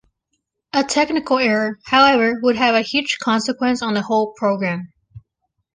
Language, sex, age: English, female, under 19